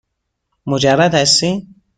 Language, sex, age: Persian, male, 19-29